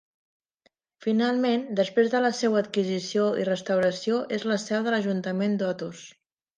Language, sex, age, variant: Catalan, female, 30-39, Central